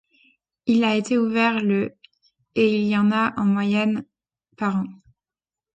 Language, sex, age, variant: French, female, 30-39, Français de métropole